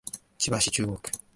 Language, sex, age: Japanese, male, 19-29